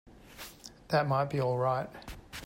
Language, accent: English, Australian English